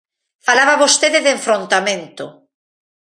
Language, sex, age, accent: Galician, female, 40-49, Normativo (estándar)